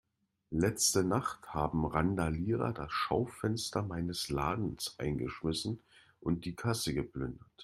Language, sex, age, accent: German, male, 50-59, Deutschland Deutsch